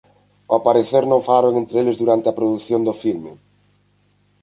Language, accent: Galician, Normativo (estándar)